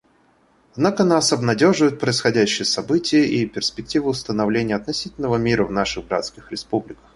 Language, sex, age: Russian, male, 19-29